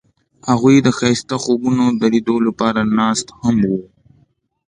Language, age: Pashto, 19-29